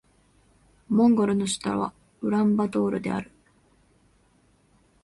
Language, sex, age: Japanese, female, 19-29